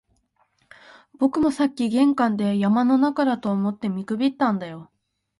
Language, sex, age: Japanese, female, under 19